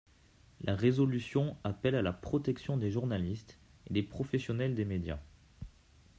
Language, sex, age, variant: French, male, 19-29, Français de métropole